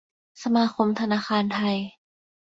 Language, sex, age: Thai, female, under 19